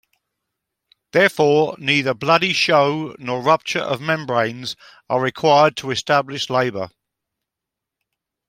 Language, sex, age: English, male, 70-79